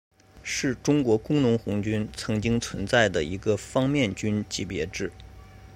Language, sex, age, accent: Chinese, male, 30-39, 出生地：河南省